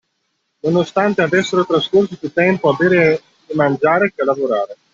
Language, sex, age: Italian, male, 50-59